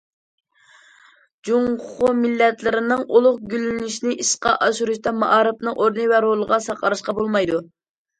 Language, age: Uyghur, 19-29